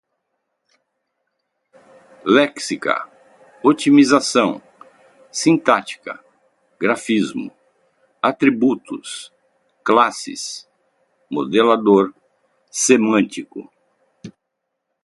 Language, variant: Portuguese, Portuguese (Brasil)